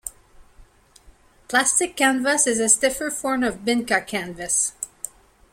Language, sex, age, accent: English, female, 40-49, Canadian English